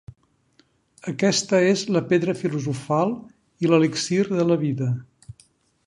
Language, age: Catalan, 60-69